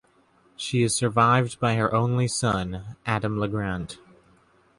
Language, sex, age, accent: English, male, 19-29, United States English